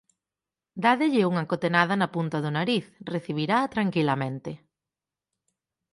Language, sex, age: Galician, female, 30-39